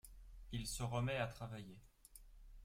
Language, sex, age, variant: French, male, 30-39, Français de métropole